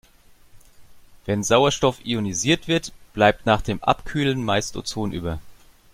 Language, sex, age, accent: German, male, 40-49, Deutschland Deutsch